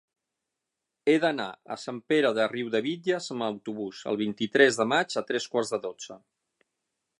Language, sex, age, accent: Catalan, male, 50-59, balear; central